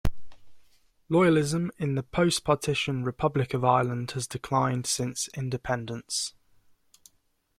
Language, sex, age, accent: English, male, under 19, England English